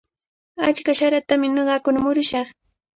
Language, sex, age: Cajatambo North Lima Quechua, female, 30-39